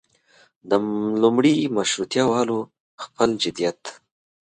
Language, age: Pashto, 30-39